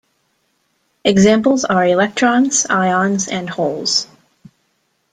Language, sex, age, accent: English, female, 19-29, United States English